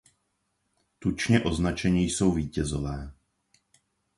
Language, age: Czech, 30-39